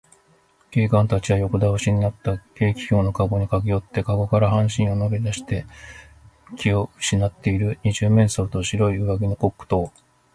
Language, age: Japanese, 50-59